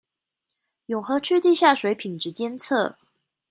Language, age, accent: Chinese, 19-29, 出生地：臺北市